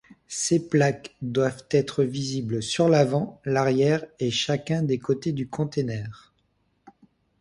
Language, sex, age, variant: French, male, 50-59, Français de métropole